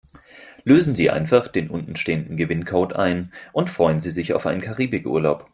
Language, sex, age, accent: German, male, 19-29, Deutschland Deutsch